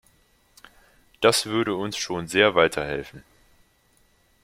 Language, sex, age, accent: German, male, 19-29, Deutschland Deutsch